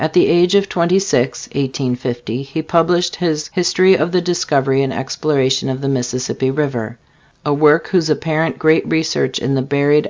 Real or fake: real